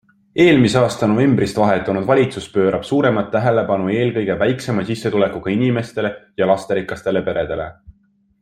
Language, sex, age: Estonian, male, 19-29